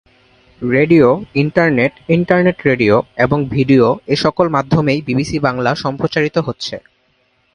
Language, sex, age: Bengali, male, 19-29